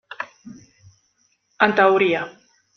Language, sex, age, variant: Catalan, female, 40-49, Central